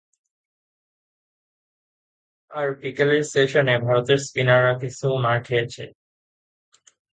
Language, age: Bengali, 19-29